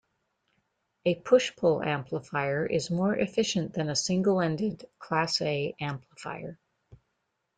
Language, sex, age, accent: English, female, 50-59, United States English